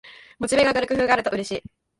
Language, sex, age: Japanese, female, under 19